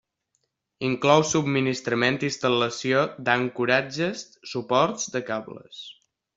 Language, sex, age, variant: Catalan, male, under 19, Balear